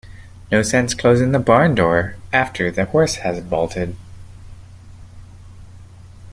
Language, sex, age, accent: English, male, 30-39, United States English